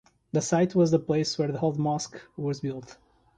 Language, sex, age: English, male, 30-39